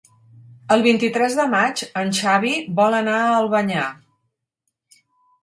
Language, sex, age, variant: Catalan, female, 50-59, Central